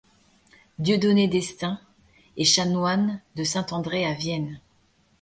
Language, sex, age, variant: French, female, 30-39, Français de métropole